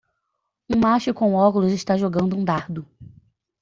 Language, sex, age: Portuguese, female, under 19